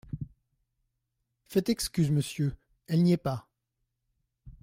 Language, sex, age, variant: French, male, 40-49, Français de métropole